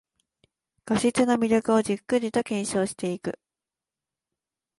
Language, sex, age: Japanese, female, 19-29